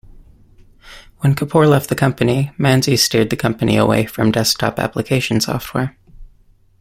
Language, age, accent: English, 19-29, United States English